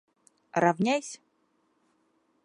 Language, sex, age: Bashkir, female, 19-29